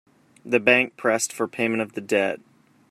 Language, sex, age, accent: English, male, 19-29, United States English